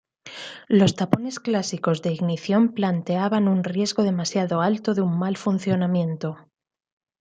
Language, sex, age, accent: Spanish, female, 30-39, España: Centro-Sur peninsular (Madrid, Toledo, Castilla-La Mancha)